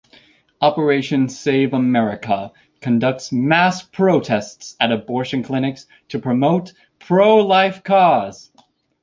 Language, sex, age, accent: English, male, 19-29, United States English